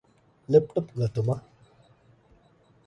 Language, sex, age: Divehi, male, under 19